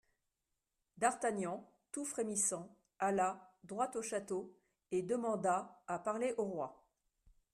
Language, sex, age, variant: French, female, 40-49, Français de métropole